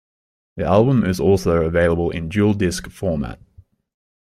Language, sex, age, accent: English, male, 19-29, Australian English